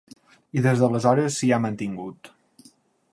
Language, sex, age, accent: Catalan, male, 19-29, balear; valencià